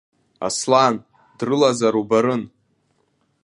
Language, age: Abkhazian, under 19